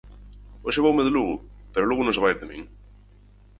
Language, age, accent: Galician, 19-29, Central (gheada)